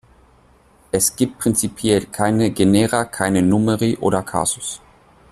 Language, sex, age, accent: German, male, 19-29, Deutschland Deutsch